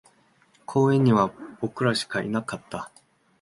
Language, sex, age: Japanese, male, 19-29